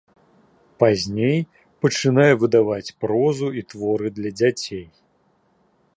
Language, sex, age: Belarusian, male, 40-49